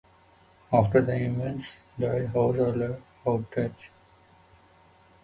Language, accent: English, India and South Asia (India, Pakistan, Sri Lanka)